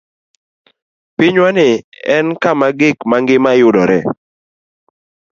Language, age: Luo (Kenya and Tanzania), 19-29